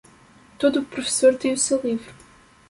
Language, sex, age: Portuguese, female, 19-29